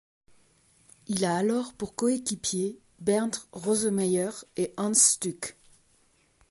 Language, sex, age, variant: French, female, 30-39, Français de métropole